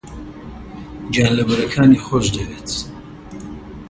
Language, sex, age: Central Kurdish, male, 30-39